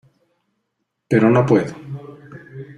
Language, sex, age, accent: Spanish, male, 40-49, México